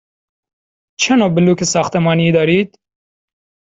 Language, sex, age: Persian, male, 19-29